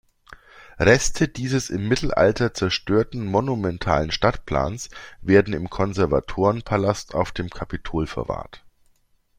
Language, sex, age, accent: German, male, 40-49, Deutschland Deutsch